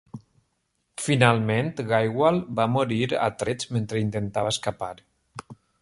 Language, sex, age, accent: Catalan, male, 30-39, valencià